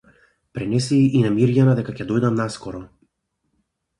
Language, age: Macedonian, 19-29